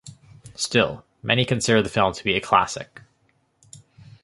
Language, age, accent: English, 19-29, United States English